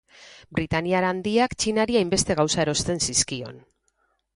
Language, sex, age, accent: Basque, female, 40-49, Mendebalekoa (Araba, Bizkaia, Gipuzkoako mendebaleko herri batzuk)